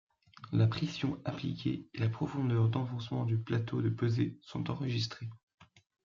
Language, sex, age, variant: French, male, under 19, Français de métropole